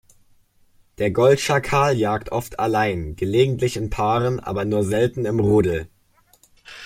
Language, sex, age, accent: German, male, under 19, Deutschland Deutsch